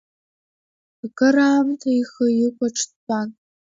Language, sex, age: Abkhazian, female, under 19